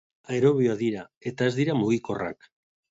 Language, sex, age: Basque, male, 60-69